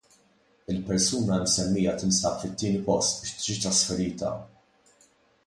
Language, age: Maltese, 19-29